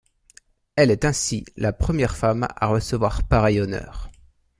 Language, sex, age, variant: French, male, 19-29, Français de métropole